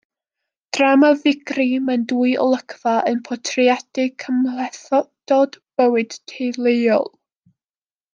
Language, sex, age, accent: Welsh, female, under 19, Y Deyrnas Unedig Cymraeg